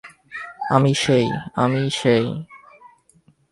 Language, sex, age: Bengali, male, 19-29